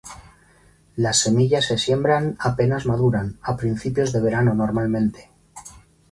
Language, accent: Spanish, España: Centro-Sur peninsular (Madrid, Toledo, Castilla-La Mancha)